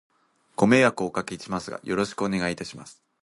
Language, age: Japanese, under 19